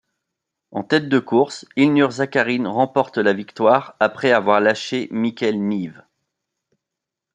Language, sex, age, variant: French, male, 30-39, Français de métropole